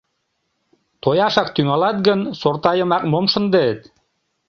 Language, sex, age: Mari, male, 50-59